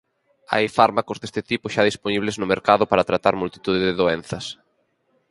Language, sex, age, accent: Galician, male, 19-29, Normativo (estándar)